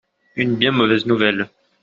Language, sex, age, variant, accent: French, male, 19-29, Français d'Europe, Français de Suisse